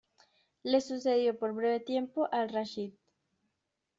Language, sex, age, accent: Spanish, female, 19-29, Caribe: Cuba, Venezuela, Puerto Rico, República Dominicana, Panamá, Colombia caribeña, México caribeño, Costa del golfo de México